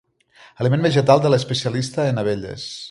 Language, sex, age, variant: Catalan, male, 40-49, Central